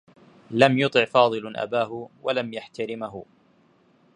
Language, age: Arabic, 30-39